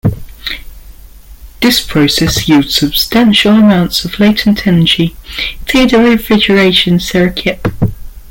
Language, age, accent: English, under 19, England English